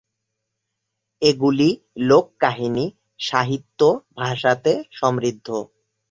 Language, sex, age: Bengali, male, 19-29